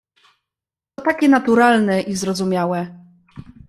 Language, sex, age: Polish, female, 19-29